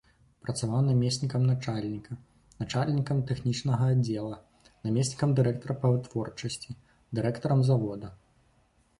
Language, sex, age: Belarusian, male, 19-29